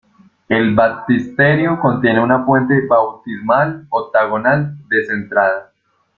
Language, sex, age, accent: Spanish, male, 19-29, Andino-Pacífico: Colombia, Perú, Ecuador, oeste de Bolivia y Venezuela andina